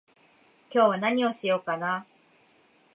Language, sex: Japanese, female